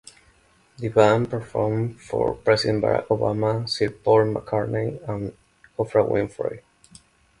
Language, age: English, 19-29